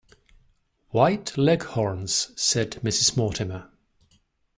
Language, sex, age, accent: English, male, 40-49, England English